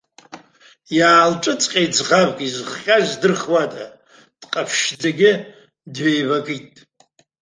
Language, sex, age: Abkhazian, male, 80-89